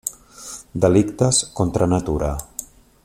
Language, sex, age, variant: Catalan, male, 40-49, Central